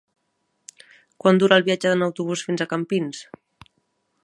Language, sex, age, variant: Catalan, female, 30-39, Central